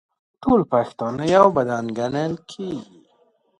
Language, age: Pashto, 30-39